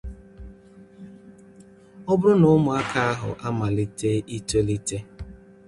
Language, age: Igbo, 30-39